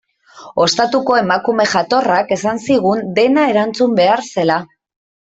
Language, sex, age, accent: Basque, female, 30-39, Mendebalekoa (Araba, Bizkaia, Gipuzkoako mendebaleko herri batzuk)